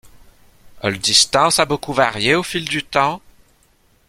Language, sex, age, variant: French, male, 30-39, Français de métropole